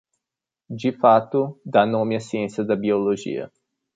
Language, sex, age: Portuguese, male, 19-29